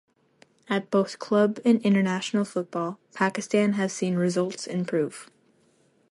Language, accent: English, United States English